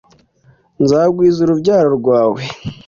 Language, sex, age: Kinyarwanda, male, 50-59